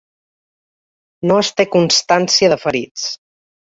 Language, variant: Catalan, Balear